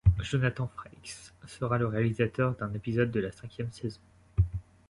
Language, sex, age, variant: French, male, 19-29, Français de métropole